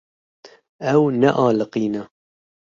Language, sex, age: Kurdish, male, 30-39